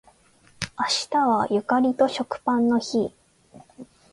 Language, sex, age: Japanese, female, 19-29